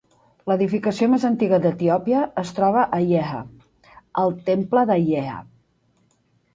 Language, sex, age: Catalan, female, 50-59